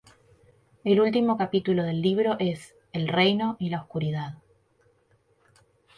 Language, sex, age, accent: Spanish, female, 30-39, Rioplatense: Argentina, Uruguay, este de Bolivia, Paraguay